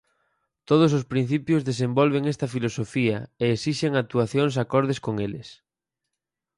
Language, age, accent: Galician, under 19, Normativo (estándar)